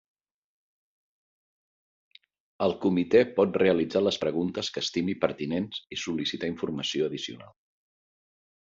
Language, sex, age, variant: Catalan, male, 50-59, Central